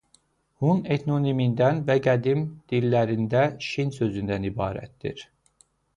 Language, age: Azerbaijani, 30-39